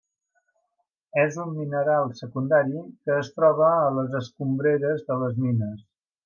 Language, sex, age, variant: Catalan, male, 60-69, Septentrional